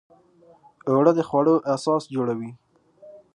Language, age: Pashto, 19-29